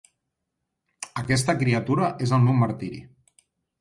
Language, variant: Catalan, Central